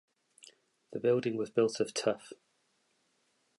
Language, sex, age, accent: English, male, 40-49, England English